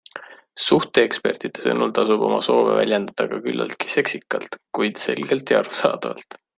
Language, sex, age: Estonian, male, 19-29